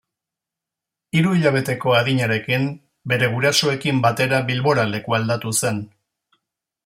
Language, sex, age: Basque, male, 50-59